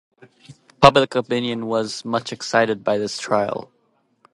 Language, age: English, 19-29